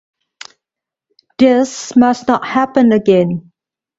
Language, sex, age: English, female, 40-49